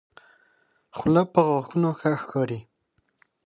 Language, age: Pashto, 19-29